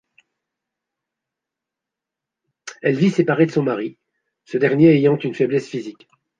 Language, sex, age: French, male, 60-69